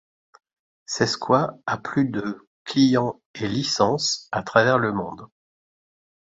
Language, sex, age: French, male, 50-59